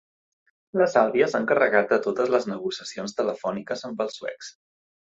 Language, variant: Catalan, Central